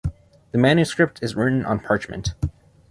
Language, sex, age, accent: English, male, under 19, United States English